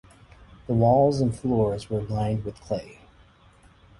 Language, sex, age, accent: English, male, 40-49, United States English